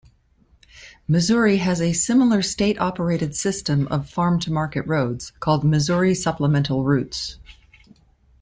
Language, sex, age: English, female, 50-59